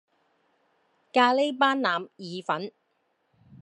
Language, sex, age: Cantonese, female, 50-59